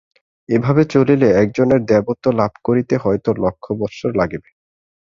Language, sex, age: Bengali, male, 19-29